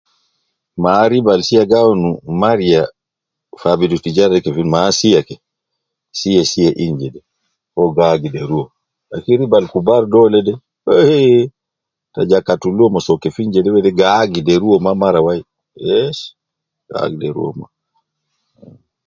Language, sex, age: Nubi, male, 50-59